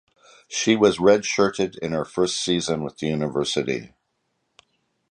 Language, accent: English, Canadian English